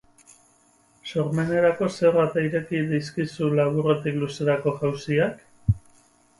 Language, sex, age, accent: Basque, male, 30-39, Mendebalekoa (Araba, Bizkaia, Gipuzkoako mendebaleko herri batzuk)